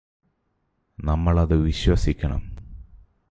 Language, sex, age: Malayalam, male, 40-49